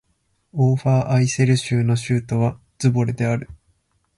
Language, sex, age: Japanese, male, 19-29